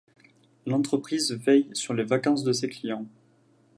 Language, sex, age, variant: French, male, 19-29, Français de métropole